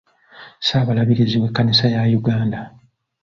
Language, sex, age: Ganda, male, 40-49